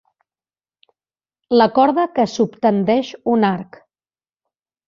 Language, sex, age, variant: Catalan, female, 40-49, Central